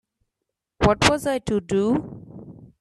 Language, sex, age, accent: English, female, 19-29, India and South Asia (India, Pakistan, Sri Lanka)